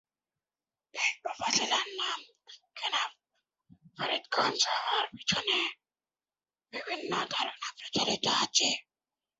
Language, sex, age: Bengali, male, 19-29